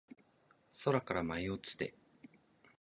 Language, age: Japanese, 19-29